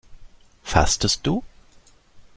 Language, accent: German, Deutschland Deutsch